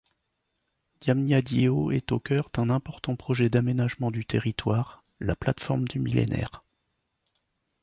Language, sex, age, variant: French, male, 50-59, Français de métropole